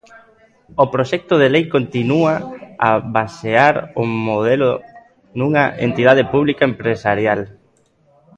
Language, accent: Galician, Atlántico (seseo e gheada)